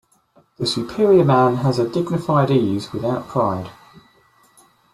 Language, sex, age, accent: English, male, 40-49, England English